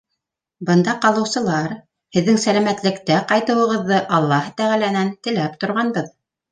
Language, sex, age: Bashkir, female, 50-59